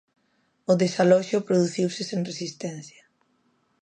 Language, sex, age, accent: Galician, female, 40-49, Normativo (estándar)